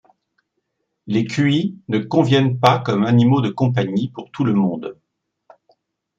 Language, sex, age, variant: French, male, 60-69, Français de métropole